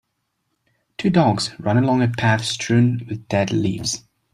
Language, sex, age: English, male, 19-29